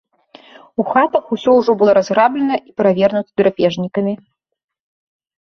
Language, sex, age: Belarusian, female, 30-39